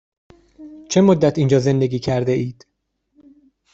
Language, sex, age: Persian, male, 19-29